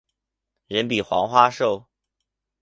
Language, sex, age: Chinese, male, 19-29